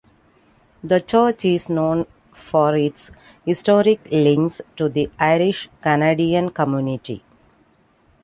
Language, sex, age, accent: English, female, 40-49, India and South Asia (India, Pakistan, Sri Lanka)